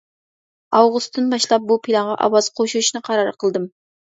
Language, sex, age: Uyghur, female, 19-29